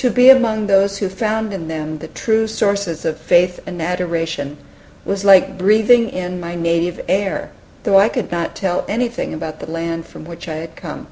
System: none